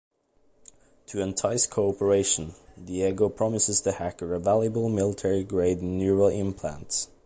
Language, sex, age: English, male, under 19